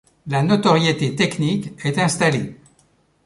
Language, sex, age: French, male, 70-79